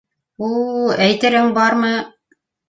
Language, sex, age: Bashkir, female, 50-59